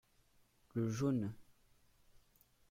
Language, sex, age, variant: French, male, under 19, Français de métropole